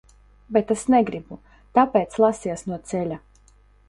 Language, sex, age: Latvian, female, 19-29